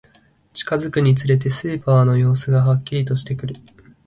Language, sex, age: Japanese, male, under 19